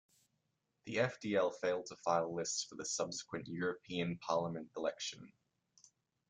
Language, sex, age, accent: English, male, under 19, Australian English